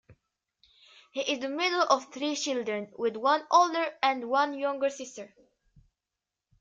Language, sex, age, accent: English, female, 19-29, United States English